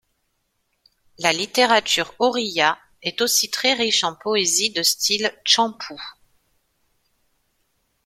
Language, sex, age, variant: French, female, 40-49, Français de métropole